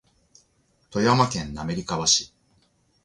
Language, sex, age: Japanese, male, 40-49